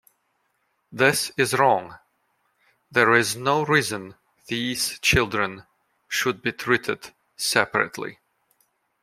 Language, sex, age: English, male, 40-49